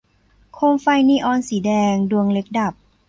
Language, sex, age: Thai, female, 30-39